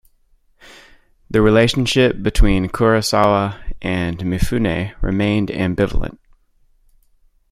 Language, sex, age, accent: English, male, 30-39, United States English